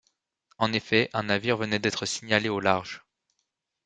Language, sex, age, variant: French, male, 19-29, Français de métropole